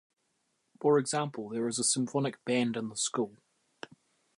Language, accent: English, New Zealand English